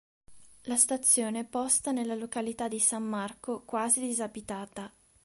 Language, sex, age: Italian, female, 19-29